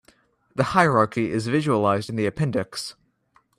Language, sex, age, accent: English, male, under 19, United States English